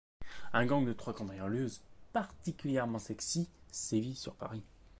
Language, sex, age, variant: French, male, 19-29, Français de métropole